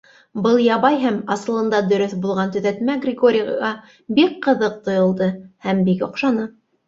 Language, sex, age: Bashkir, female, 30-39